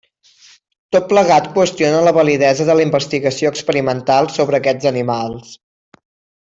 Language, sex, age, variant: Catalan, male, 30-39, Septentrional